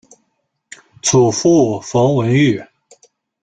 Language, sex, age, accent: Chinese, male, 19-29, 出生地：河南省